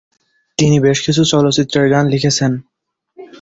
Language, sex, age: Bengali, male, 19-29